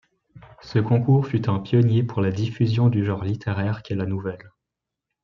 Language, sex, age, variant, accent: French, male, 19-29, Français d'Europe, Français de Suisse